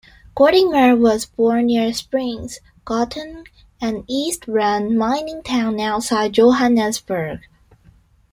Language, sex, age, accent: English, female, 19-29, United States English